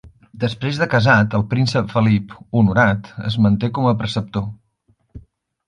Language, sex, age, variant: Catalan, male, 40-49, Central